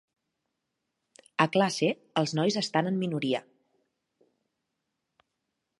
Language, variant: Catalan, Central